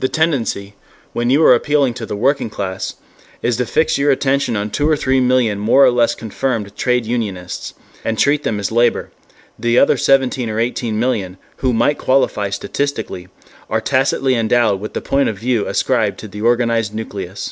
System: none